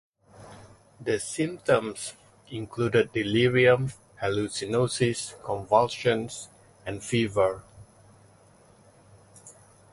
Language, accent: English, Singaporean English